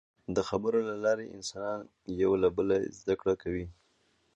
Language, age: Pashto, 30-39